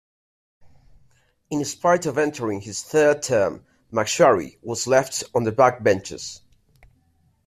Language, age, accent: English, 19-29, England English